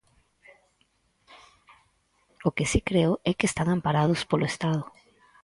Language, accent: Galician, Normativo (estándar)